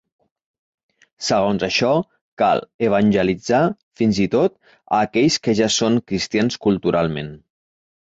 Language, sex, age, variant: Catalan, male, 50-59, Central